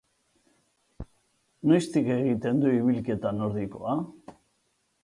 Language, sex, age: Basque, male, 50-59